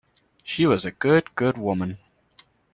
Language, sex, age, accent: English, male, 19-29, United States English